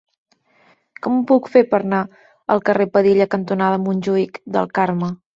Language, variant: Catalan, Central